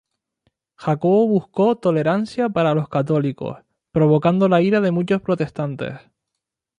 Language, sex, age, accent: Spanish, male, 19-29, España: Islas Canarias